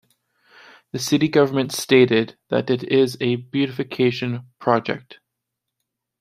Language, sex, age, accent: English, male, 30-39, Canadian English